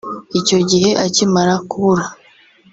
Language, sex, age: Kinyarwanda, female, under 19